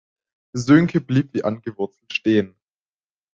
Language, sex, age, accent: German, male, under 19, Deutschland Deutsch